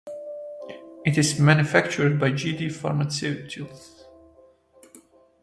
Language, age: English, 19-29